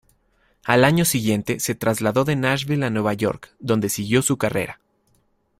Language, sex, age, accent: Spanish, male, 30-39, México